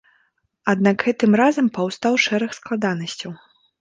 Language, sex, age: Belarusian, female, 19-29